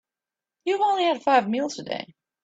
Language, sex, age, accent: English, female, 30-39, United States English